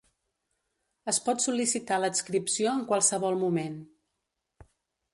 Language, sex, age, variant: Catalan, female, 50-59, Central